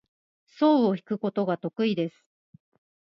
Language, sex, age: Japanese, female, 40-49